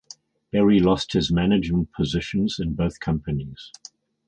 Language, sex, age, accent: English, male, 60-69, England English